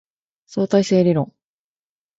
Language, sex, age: Japanese, female, 30-39